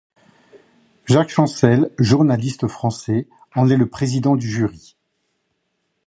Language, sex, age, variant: French, male, 50-59, Français de métropole